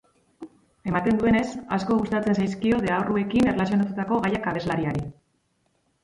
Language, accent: Basque, Mendebalekoa (Araba, Bizkaia, Gipuzkoako mendebaleko herri batzuk)